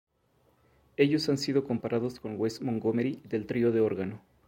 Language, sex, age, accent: Spanish, male, 30-39, México